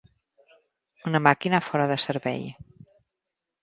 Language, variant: Catalan, Central